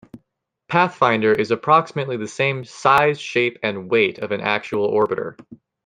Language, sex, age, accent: English, female, 19-29, United States English